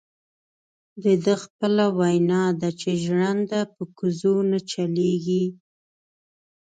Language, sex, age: Pashto, female, 19-29